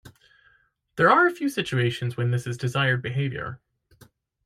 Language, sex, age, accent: English, male, 30-39, United States English